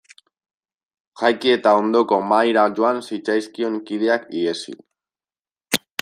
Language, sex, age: Basque, male, 19-29